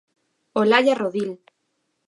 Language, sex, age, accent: Galician, female, 30-39, Normativo (estándar)